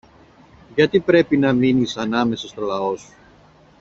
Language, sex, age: Greek, male, 40-49